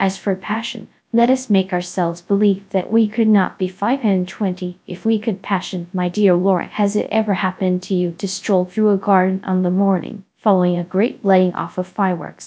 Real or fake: fake